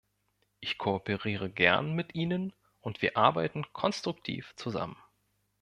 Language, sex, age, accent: German, male, 30-39, Deutschland Deutsch